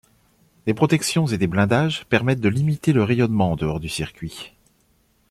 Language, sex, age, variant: French, male, 40-49, Français de métropole